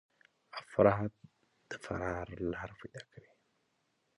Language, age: Pashto, 19-29